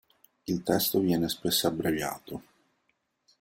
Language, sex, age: Italian, male, 30-39